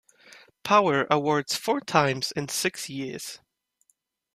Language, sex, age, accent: English, male, 19-29, England English